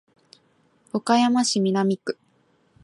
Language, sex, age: Japanese, female, 19-29